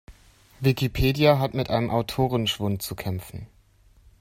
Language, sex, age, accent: German, male, 19-29, Deutschland Deutsch